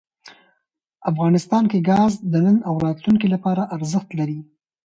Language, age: Pashto, 19-29